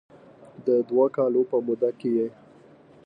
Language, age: Pashto, 19-29